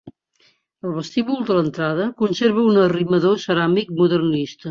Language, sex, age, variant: Catalan, female, 70-79, Central